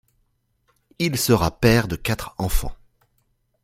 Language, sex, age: French, male, 40-49